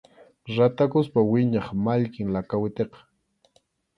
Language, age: Arequipa-La Unión Quechua, 19-29